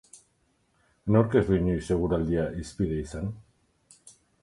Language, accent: Basque, Erdialdekoa edo Nafarra (Gipuzkoa, Nafarroa)